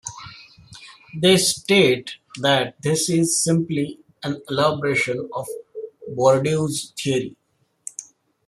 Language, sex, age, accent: English, male, 30-39, India and South Asia (India, Pakistan, Sri Lanka)